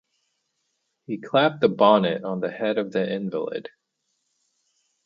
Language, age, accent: English, 30-39, United States English